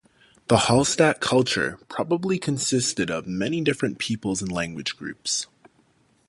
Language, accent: English, Canadian English